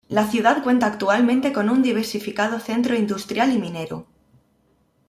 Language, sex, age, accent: Spanish, female, 19-29, España: Centro-Sur peninsular (Madrid, Toledo, Castilla-La Mancha)